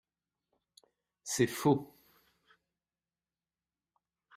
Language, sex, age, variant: French, male, 30-39, Français de métropole